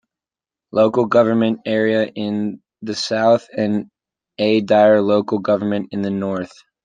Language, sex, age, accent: English, male, 19-29, United States English